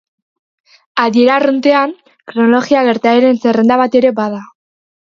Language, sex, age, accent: Basque, female, under 19, Mendebalekoa (Araba, Bizkaia, Gipuzkoako mendebaleko herri batzuk)